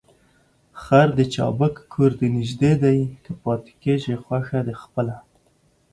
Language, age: Pashto, 19-29